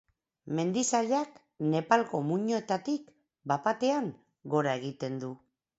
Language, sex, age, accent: Basque, female, 50-59, Mendebalekoa (Araba, Bizkaia, Gipuzkoako mendebaleko herri batzuk)